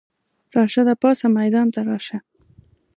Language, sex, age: Pashto, female, 19-29